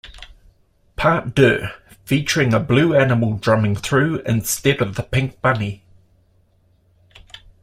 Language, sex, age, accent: English, male, 50-59, New Zealand English